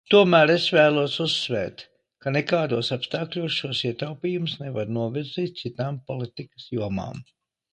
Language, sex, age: Latvian, male, 50-59